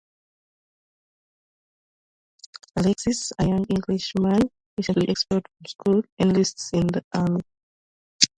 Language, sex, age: English, female, 19-29